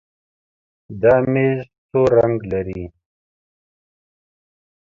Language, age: Pashto, 40-49